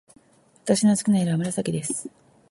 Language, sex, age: Japanese, female, 40-49